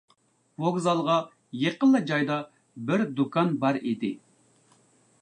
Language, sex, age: Uyghur, male, 30-39